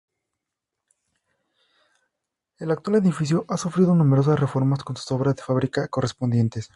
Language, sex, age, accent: Spanish, male, 19-29, México